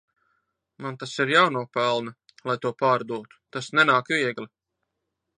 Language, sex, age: Latvian, male, 30-39